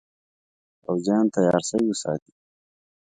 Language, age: Pashto, 19-29